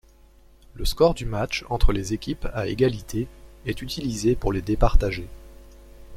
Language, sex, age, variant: French, male, 19-29, Français de métropole